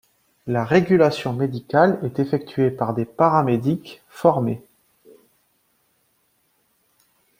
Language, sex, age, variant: French, male, 30-39, Français de métropole